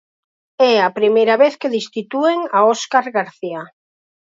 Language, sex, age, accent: Galician, female, 50-59, Normativo (estándar)